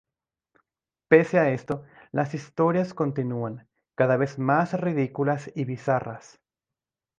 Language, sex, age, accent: Spanish, male, 30-39, Caribe: Cuba, Venezuela, Puerto Rico, República Dominicana, Panamá, Colombia caribeña, México caribeño, Costa del golfo de México